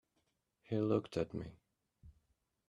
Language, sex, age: English, male, 19-29